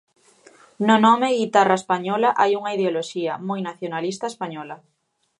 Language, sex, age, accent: Galician, female, 19-29, Normativo (estándar)